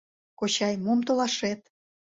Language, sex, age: Mari, female, 30-39